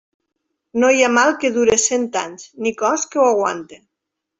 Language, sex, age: Catalan, female, 50-59